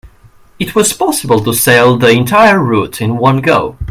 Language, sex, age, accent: English, male, under 19, England English